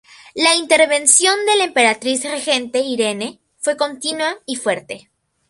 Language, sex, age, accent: Spanish, female, under 19, Andino-Pacífico: Colombia, Perú, Ecuador, oeste de Bolivia y Venezuela andina